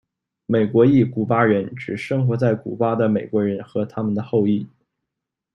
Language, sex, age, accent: Chinese, male, 19-29, 出生地：吉林省